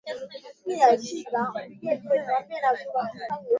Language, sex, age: Swahili, male, 19-29